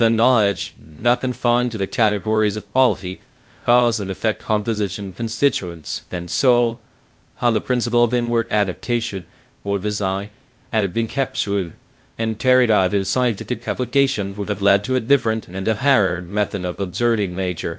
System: TTS, VITS